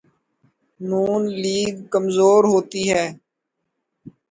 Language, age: Urdu, 40-49